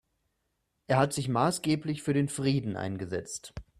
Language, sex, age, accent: German, male, 30-39, Deutschland Deutsch